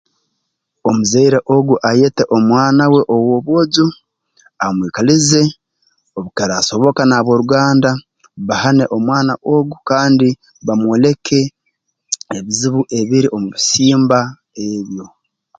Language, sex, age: Tooro, male, 40-49